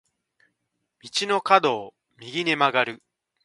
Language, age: Japanese, 30-39